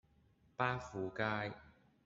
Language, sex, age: Cantonese, male, 19-29